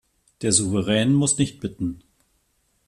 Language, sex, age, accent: German, male, 40-49, Deutschland Deutsch